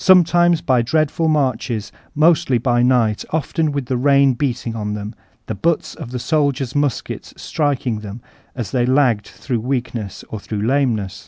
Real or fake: real